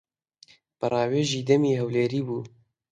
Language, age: Central Kurdish, 19-29